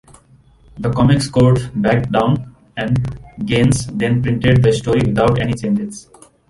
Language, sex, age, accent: English, male, 19-29, India and South Asia (India, Pakistan, Sri Lanka)